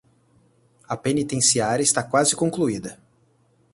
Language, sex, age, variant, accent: Portuguese, male, 19-29, Portuguese (Brasil), Paulista